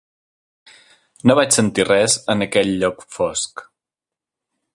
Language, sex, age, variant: Catalan, male, 19-29, Central